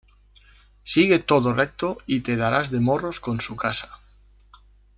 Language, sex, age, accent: Spanish, male, 40-49, España: Centro-Sur peninsular (Madrid, Toledo, Castilla-La Mancha)